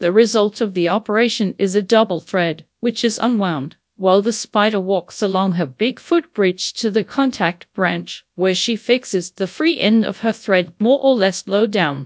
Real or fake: fake